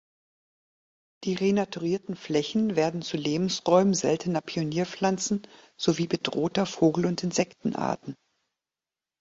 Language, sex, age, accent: German, female, 50-59, Deutschland Deutsch; Norddeutsch